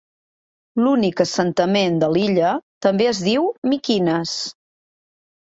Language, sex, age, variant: Catalan, female, 40-49, Central